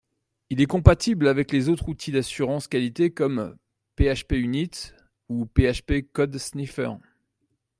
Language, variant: French, Français de métropole